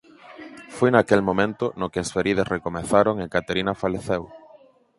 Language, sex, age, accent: Galician, male, 19-29, Central (gheada)